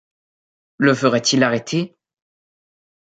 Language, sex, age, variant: French, male, under 19, Français de métropole